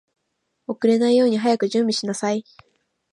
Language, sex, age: Japanese, female, under 19